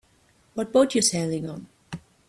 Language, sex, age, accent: English, female, 19-29, United States English